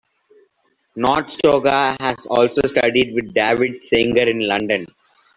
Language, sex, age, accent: English, male, under 19, India and South Asia (India, Pakistan, Sri Lanka)